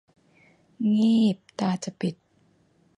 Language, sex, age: Thai, female, 30-39